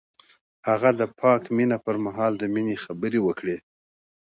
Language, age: Pashto, 40-49